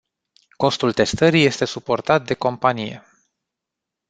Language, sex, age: Romanian, male, 30-39